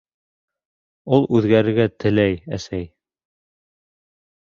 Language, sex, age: Bashkir, male, 19-29